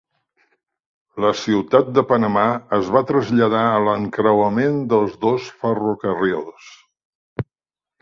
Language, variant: Catalan, Central